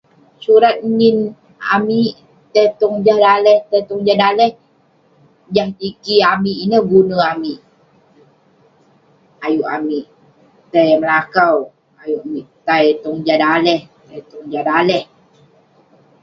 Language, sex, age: Western Penan, female, 30-39